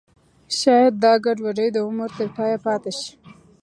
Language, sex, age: Pashto, female, 19-29